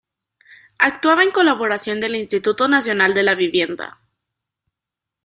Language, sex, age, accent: Spanish, female, 19-29, México